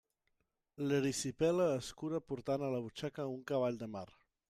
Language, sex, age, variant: Catalan, male, 30-39, Central